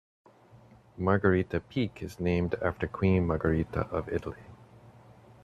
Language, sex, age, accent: English, male, 40-49, United States English